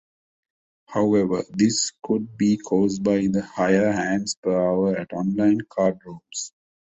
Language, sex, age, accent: English, male, 40-49, India and South Asia (India, Pakistan, Sri Lanka)